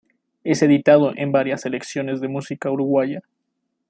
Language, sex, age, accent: Spanish, male, 19-29, México